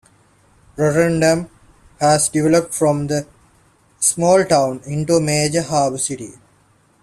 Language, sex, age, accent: English, male, 19-29, India and South Asia (India, Pakistan, Sri Lanka)